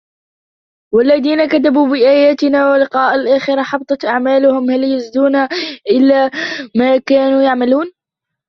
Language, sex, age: Arabic, female, 19-29